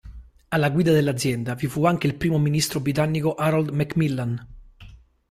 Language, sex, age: Italian, male, 30-39